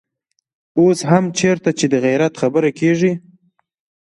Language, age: Pashto, 19-29